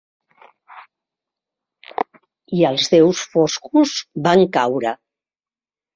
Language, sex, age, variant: Catalan, female, 60-69, Central